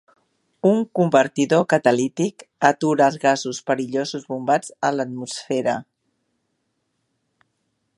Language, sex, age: Catalan, female, 50-59